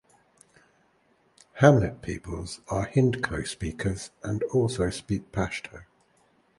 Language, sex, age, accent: English, male, 60-69, England English